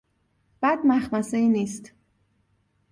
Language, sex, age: Persian, female, 30-39